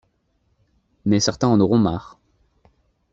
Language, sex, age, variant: French, male, under 19, Français de métropole